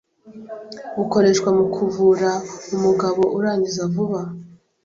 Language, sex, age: Kinyarwanda, female, 19-29